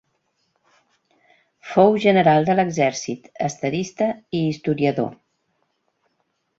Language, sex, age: Catalan, female, 60-69